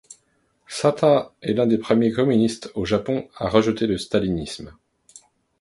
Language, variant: French, Français de métropole